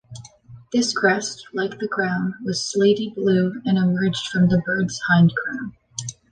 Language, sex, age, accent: English, female, 19-29, Canadian English